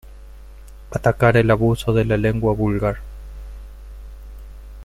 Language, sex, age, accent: Spanish, male, 30-39, Rioplatense: Argentina, Uruguay, este de Bolivia, Paraguay